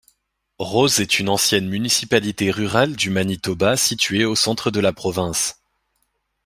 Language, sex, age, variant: French, male, 19-29, Français de métropole